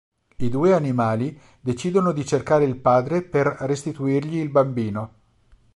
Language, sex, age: Italian, male, 50-59